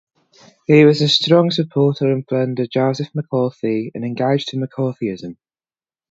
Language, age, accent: English, 19-29, England English